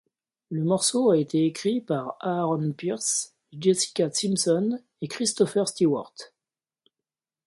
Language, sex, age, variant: French, male, 40-49, Français de métropole